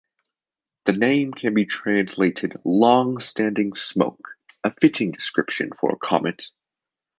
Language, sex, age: English, male, under 19